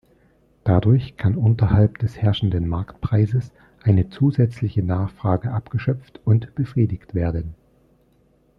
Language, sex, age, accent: German, male, 30-39, Deutschland Deutsch